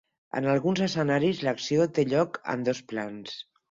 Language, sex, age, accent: Catalan, female, 50-59, Barcelona